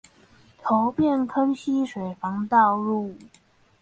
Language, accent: Chinese, 出生地：新北市